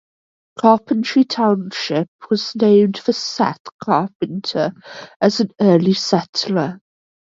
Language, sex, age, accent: English, female, 19-29, Welsh English